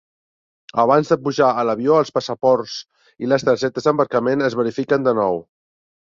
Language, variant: Catalan, Central